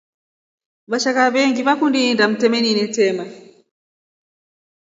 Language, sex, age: Rombo, female, 30-39